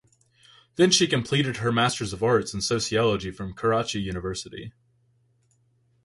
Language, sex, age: English, male, 19-29